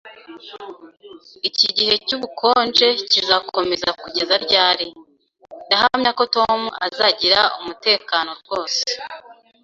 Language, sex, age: Kinyarwanda, female, 19-29